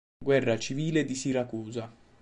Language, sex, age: Italian, male, 19-29